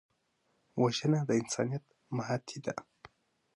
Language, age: Pashto, 19-29